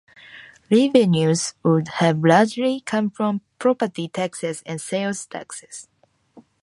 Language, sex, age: English, female, 19-29